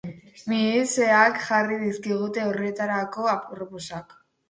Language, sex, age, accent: Basque, female, under 19, Mendebalekoa (Araba, Bizkaia, Gipuzkoako mendebaleko herri batzuk)